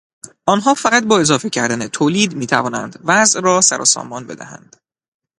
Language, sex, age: Persian, male, 19-29